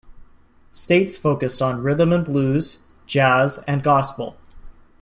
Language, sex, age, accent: English, male, 19-29, United States English